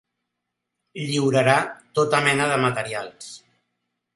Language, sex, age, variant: Catalan, male, 40-49, Central